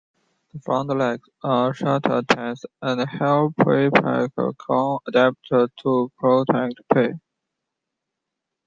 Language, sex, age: English, male, 19-29